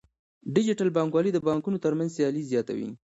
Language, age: Pashto, 19-29